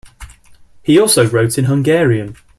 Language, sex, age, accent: English, male, 19-29, England English